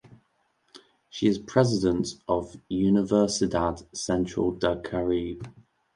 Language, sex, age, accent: English, male, 19-29, England English